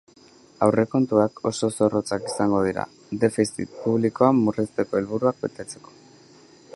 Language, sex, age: Basque, male, 19-29